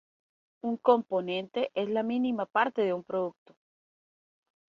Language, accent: Spanish, España: Norte peninsular (Asturias, Castilla y León, Cantabria, País Vasco, Navarra, Aragón, La Rioja, Guadalajara, Cuenca)